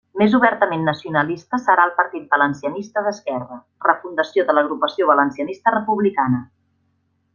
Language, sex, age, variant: Catalan, female, 40-49, Central